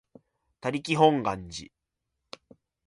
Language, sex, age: Japanese, male, 19-29